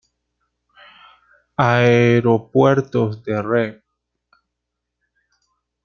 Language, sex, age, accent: Spanish, male, 30-39, Andino-Pacífico: Colombia, Perú, Ecuador, oeste de Bolivia y Venezuela andina